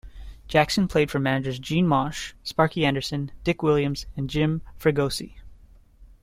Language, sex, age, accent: English, male, 19-29, Canadian English